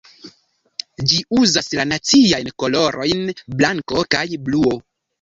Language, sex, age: Esperanto, male, 19-29